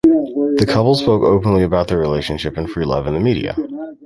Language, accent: English, United States English